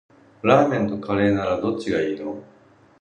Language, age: Japanese, 50-59